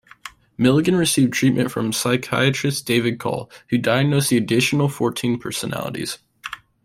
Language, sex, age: English, male, under 19